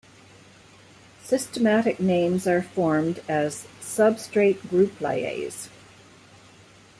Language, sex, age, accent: English, female, 60-69, Canadian English